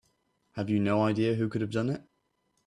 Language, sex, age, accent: English, male, 19-29, Welsh English